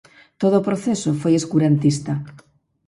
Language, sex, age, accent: Galician, female, 40-49, Normativo (estándar)